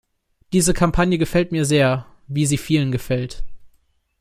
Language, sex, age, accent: German, male, 19-29, Deutschland Deutsch